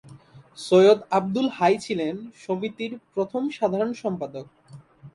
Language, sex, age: Bengali, male, 19-29